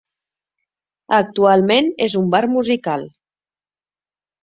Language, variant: Catalan, Nord-Occidental